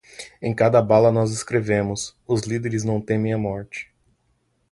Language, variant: Portuguese, Portuguese (Brasil)